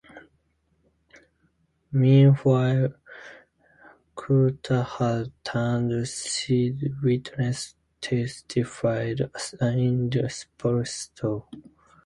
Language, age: English, 19-29